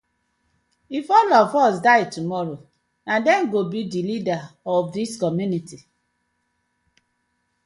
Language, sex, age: Nigerian Pidgin, female, 40-49